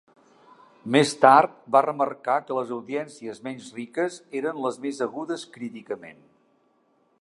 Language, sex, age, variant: Catalan, male, 60-69, Central